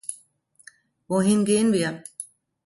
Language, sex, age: German, female, 50-59